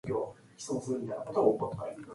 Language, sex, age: English, female, 19-29